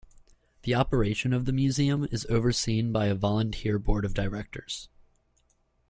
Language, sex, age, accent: English, male, 19-29, United States English